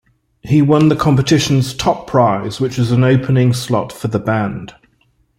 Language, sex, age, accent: English, male, 50-59, England English